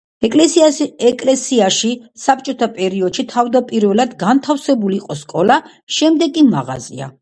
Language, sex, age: Georgian, female, 50-59